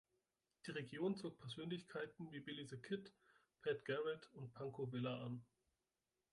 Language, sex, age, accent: German, male, 30-39, Deutschland Deutsch